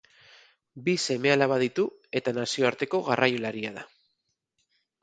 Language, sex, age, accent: Basque, male, 40-49, Mendebalekoa (Araba, Bizkaia, Gipuzkoako mendebaleko herri batzuk)